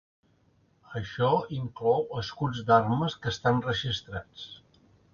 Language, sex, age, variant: Catalan, male, 50-59, Central